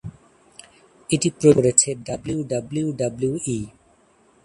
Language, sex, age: Bengali, male, 30-39